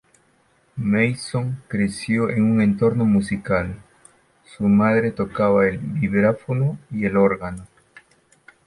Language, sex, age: Spanish, male, 50-59